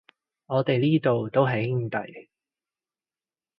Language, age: Cantonese, 40-49